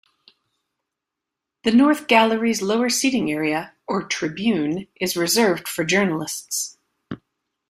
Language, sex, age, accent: English, female, 40-49, United States English